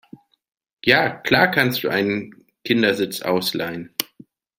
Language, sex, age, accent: German, male, 40-49, Deutschland Deutsch